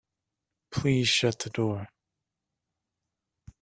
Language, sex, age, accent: English, male, 19-29, United States English